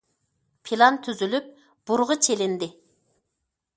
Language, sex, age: Uyghur, female, 40-49